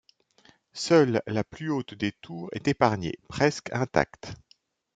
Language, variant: French, Français de métropole